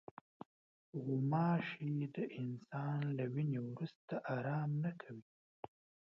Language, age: Pashto, 19-29